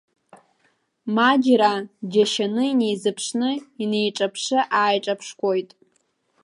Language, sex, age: Abkhazian, female, under 19